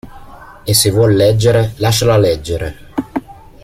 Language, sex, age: Italian, male, 40-49